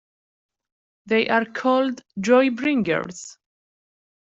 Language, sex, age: English, female, 19-29